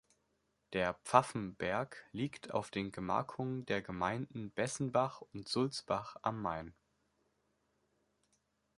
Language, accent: German, Deutschland Deutsch